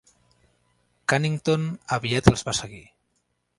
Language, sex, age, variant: Catalan, male, 19-29, Central